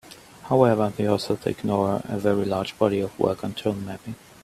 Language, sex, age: English, male, 40-49